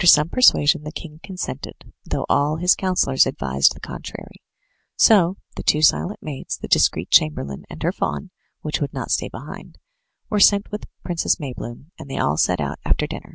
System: none